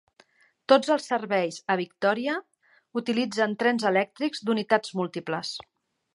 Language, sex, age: Catalan, female, 50-59